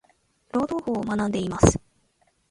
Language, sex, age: Japanese, female, 19-29